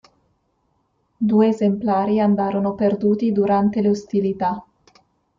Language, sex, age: Italian, female, 19-29